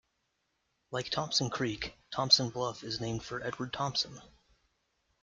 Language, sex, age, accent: English, male, 19-29, United States English